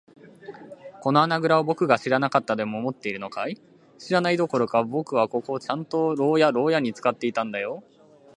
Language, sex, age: Japanese, male, 19-29